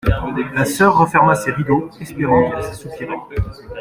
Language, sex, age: French, male, 19-29